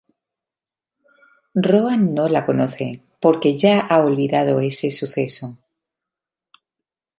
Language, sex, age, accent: Spanish, female, 40-49, España: Norte peninsular (Asturias, Castilla y León, Cantabria, País Vasco, Navarra, Aragón, La Rioja, Guadalajara, Cuenca)